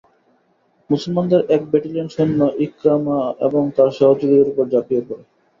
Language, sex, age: Bengali, male, 19-29